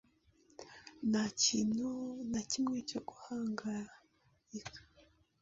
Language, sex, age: Kinyarwanda, female, 50-59